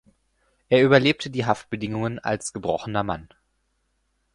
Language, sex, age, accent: German, male, 19-29, Deutschland Deutsch